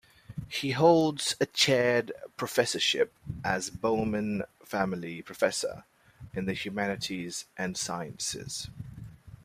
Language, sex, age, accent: English, male, 30-39, England English